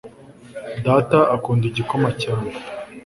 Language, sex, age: Kinyarwanda, male, 19-29